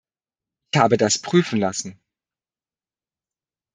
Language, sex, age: German, male, 30-39